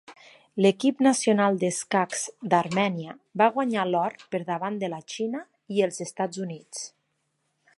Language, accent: Catalan, Lleidatà